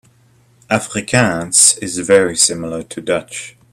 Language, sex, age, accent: English, male, 30-39, United States English